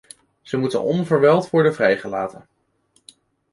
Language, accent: Dutch, Nederlands Nederlands